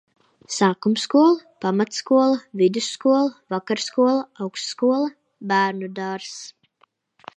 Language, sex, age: Latvian, female, 40-49